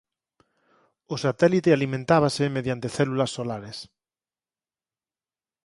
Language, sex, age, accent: Galician, male, 40-49, Normativo (estándar)